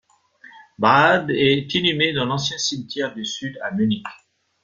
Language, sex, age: French, male, 50-59